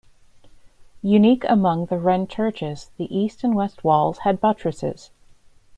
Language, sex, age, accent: English, female, 40-49, United States English